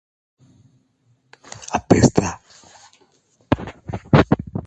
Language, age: Spanish, 40-49